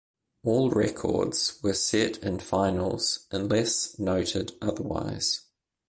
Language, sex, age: English, male, 30-39